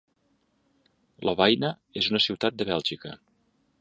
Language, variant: Catalan, Central